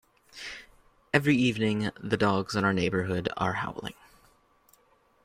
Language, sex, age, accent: English, male, 19-29, United States English